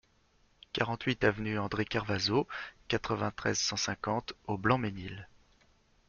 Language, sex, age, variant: French, male, 40-49, Français de métropole